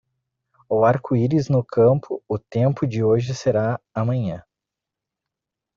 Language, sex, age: Portuguese, male, 19-29